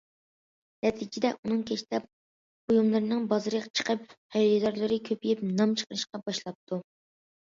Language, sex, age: Uyghur, female, under 19